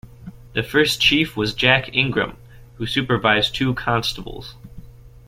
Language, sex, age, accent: English, male, 19-29, United States English